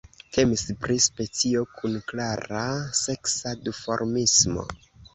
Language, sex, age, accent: Esperanto, male, 19-29, Internacia